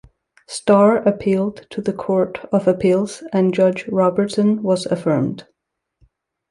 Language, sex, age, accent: English, female, 19-29, United States English